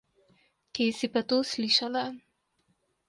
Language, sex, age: Slovenian, female, 19-29